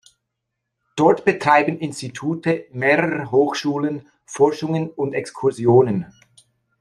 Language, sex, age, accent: German, male, 50-59, Schweizerdeutsch